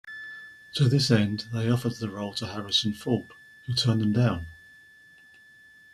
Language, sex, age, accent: English, male, 50-59, England English